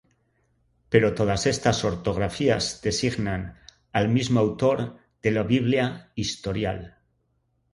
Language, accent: Spanish, España: Norte peninsular (Asturias, Castilla y León, Cantabria, País Vasco, Navarra, Aragón, La Rioja, Guadalajara, Cuenca)